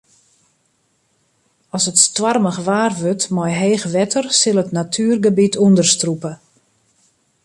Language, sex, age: Western Frisian, female, 50-59